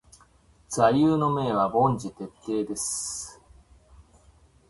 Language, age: Japanese, 40-49